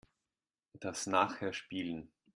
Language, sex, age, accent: German, male, 30-39, Österreichisches Deutsch